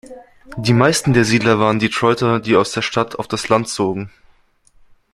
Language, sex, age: German, male, 19-29